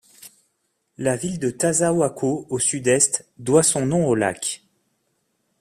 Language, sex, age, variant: French, male, 40-49, Français de métropole